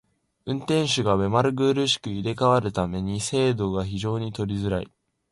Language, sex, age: Japanese, male, 19-29